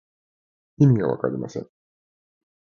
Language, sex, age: Japanese, male, 50-59